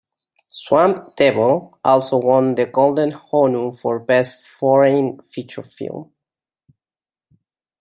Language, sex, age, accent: English, male, 19-29, United States English